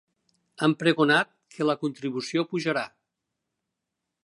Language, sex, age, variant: Catalan, male, 60-69, Nord-Occidental